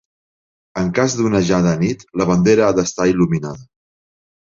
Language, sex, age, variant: Catalan, male, 50-59, Central